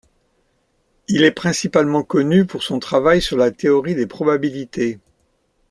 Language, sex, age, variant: French, male, 70-79, Français de métropole